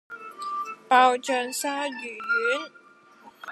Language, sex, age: Cantonese, female, 19-29